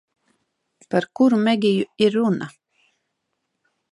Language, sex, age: Latvian, female, 40-49